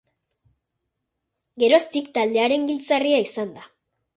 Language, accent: Basque, Erdialdekoa edo Nafarra (Gipuzkoa, Nafarroa)